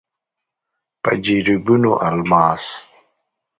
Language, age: Pashto, 30-39